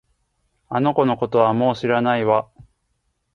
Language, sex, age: Japanese, male, 30-39